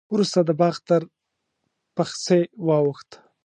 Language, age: Pashto, 30-39